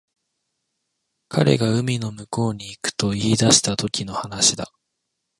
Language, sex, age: Japanese, male, 19-29